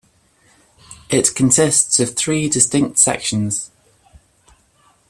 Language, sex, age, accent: English, female, 19-29, England English